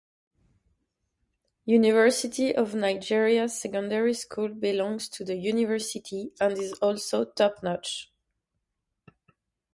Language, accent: English, United States English